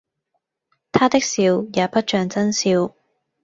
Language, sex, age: Cantonese, female, 19-29